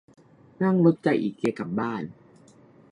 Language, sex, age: Thai, male, 19-29